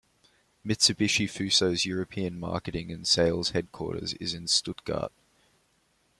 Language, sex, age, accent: English, male, 19-29, Australian English